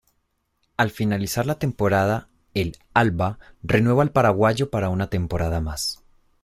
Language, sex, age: Spanish, male, 19-29